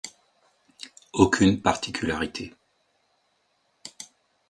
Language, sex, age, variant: French, male, 50-59, Français de métropole